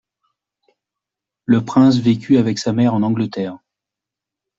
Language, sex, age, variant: French, male, 40-49, Français de métropole